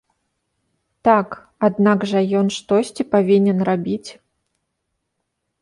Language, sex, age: Belarusian, female, 30-39